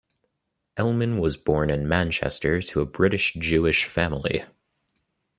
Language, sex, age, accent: English, male, 19-29, United States English